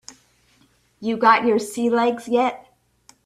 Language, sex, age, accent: English, female, 40-49, United States English